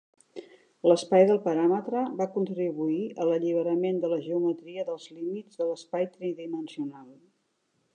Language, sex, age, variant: Catalan, female, 60-69, Central